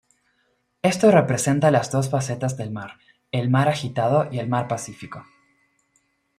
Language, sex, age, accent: Spanish, male, 19-29, Rioplatense: Argentina, Uruguay, este de Bolivia, Paraguay